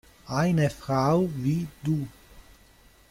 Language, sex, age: Italian, male, 30-39